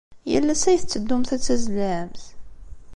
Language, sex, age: Kabyle, female, 19-29